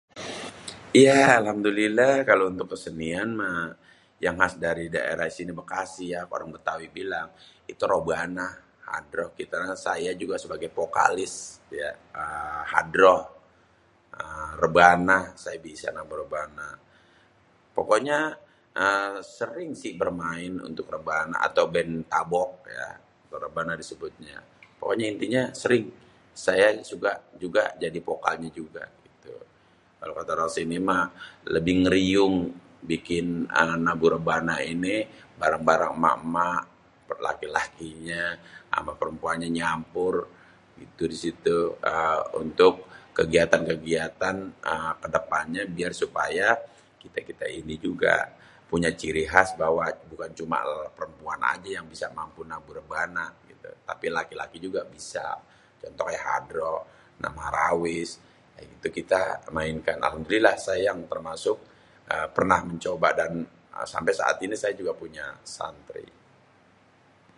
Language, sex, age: Betawi, male, 40-49